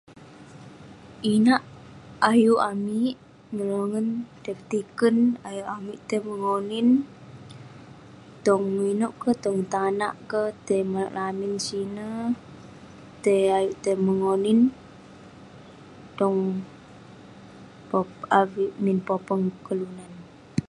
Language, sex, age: Western Penan, female, under 19